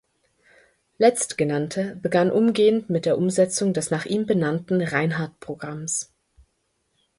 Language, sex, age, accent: German, female, 30-39, Deutschland Deutsch